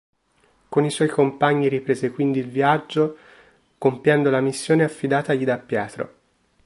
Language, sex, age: Italian, male, 19-29